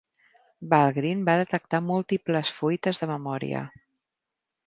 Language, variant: Catalan, Central